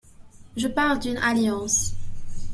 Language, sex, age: French, female, under 19